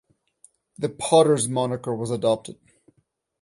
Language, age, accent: English, 19-29, United States English